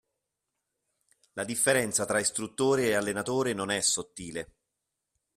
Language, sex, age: Italian, male, 50-59